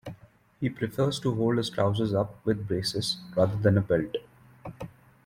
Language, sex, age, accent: English, male, 19-29, India and South Asia (India, Pakistan, Sri Lanka)